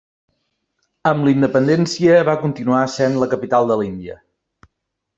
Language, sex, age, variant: Catalan, male, 30-39, Nord-Occidental